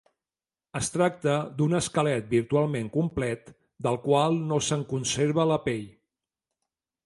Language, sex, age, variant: Catalan, male, 40-49, Central